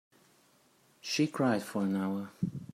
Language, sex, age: English, male, 30-39